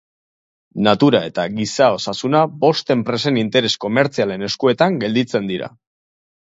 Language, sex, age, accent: Basque, male, 30-39, Mendebalekoa (Araba, Bizkaia, Gipuzkoako mendebaleko herri batzuk)